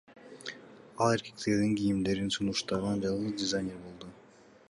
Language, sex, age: Kyrgyz, male, 19-29